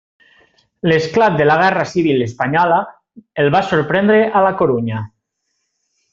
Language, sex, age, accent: Catalan, male, 19-29, valencià